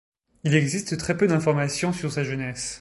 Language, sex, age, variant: French, male, 19-29, Français de métropole